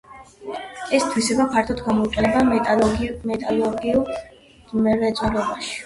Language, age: Georgian, 19-29